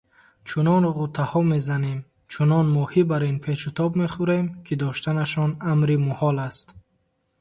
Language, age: Tajik, 19-29